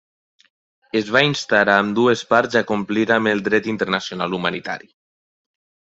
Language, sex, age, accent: Catalan, male, 19-29, valencià